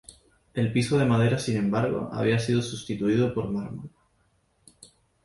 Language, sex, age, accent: Spanish, male, 19-29, España: Islas Canarias